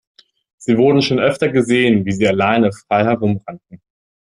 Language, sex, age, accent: German, male, 19-29, Deutschland Deutsch